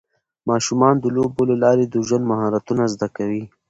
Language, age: Pashto, 19-29